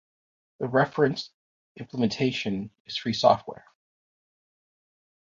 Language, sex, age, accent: English, male, 40-49, Canadian English